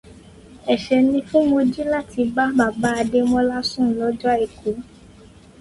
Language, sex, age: Yoruba, female, 19-29